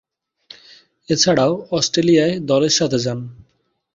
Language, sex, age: Bengali, male, 19-29